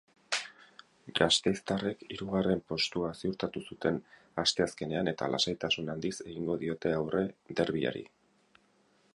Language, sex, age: Basque, male, 40-49